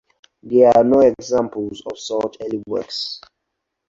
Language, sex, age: English, male, 19-29